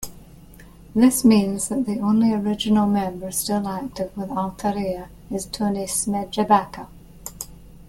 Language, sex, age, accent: English, female, 50-59, Scottish English